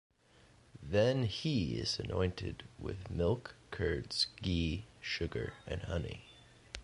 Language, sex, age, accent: English, male, 30-39, United States English